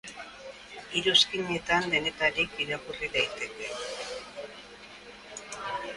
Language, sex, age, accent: Basque, female, 60-69, Erdialdekoa edo Nafarra (Gipuzkoa, Nafarroa)